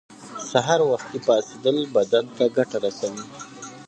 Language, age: Pashto, 19-29